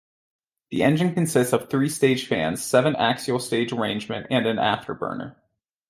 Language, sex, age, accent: English, male, 19-29, United States English